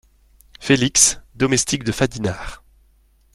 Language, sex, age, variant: French, male, 30-39, Français de métropole